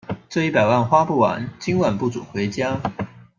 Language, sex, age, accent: Chinese, male, 19-29, 出生地：高雄市